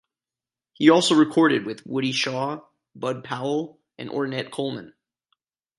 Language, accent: English, United States English